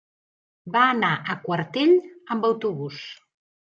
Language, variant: Catalan, Central